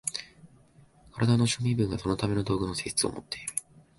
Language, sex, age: Japanese, male, 19-29